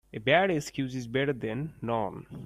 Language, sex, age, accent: English, male, 19-29, India and South Asia (India, Pakistan, Sri Lanka)